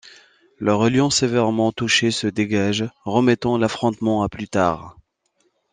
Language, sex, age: French, male, 30-39